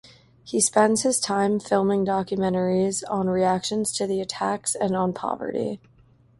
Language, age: English, 19-29